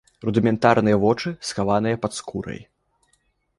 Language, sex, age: Belarusian, male, under 19